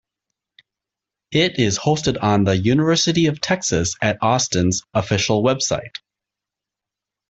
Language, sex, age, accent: English, male, 30-39, United States English